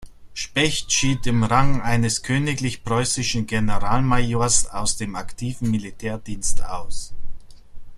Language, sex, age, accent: German, male, 40-49, Deutschland Deutsch